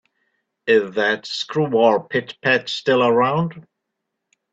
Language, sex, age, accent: English, male, 60-69, England English